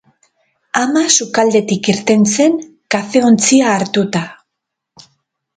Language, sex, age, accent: Basque, female, 50-59, Mendebalekoa (Araba, Bizkaia, Gipuzkoako mendebaleko herri batzuk)